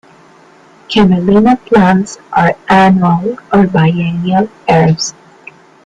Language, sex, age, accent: English, female, 19-29, United States English